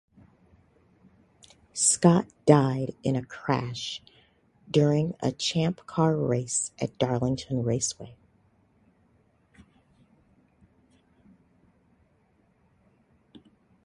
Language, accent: English, United States English